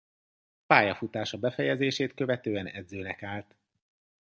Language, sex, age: Hungarian, male, 40-49